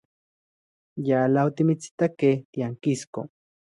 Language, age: Central Puebla Nahuatl, 30-39